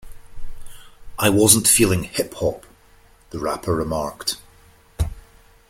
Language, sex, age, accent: English, male, 50-59, Scottish English